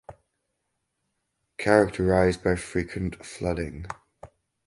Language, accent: English, England English